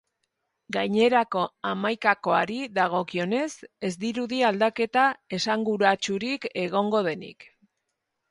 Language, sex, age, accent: Basque, female, 50-59, Erdialdekoa edo Nafarra (Gipuzkoa, Nafarroa)